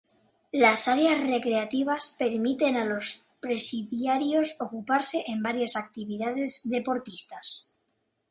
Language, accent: Spanish, España: Norte peninsular (Asturias, Castilla y León, Cantabria, País Vasco, Navarra, Aragón, La Rioja, Guadalajara, Cuenca)